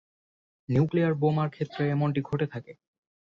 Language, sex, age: Bengali, male, 19-29